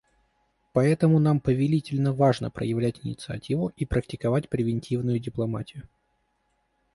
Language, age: Russian, 19-29